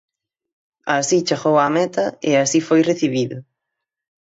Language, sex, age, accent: Galician, male, 19-29, Atlántico (seseo e gheada); Normativo (estándar)